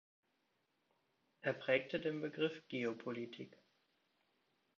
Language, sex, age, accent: German, male, 30-39, Deutschland Deutsch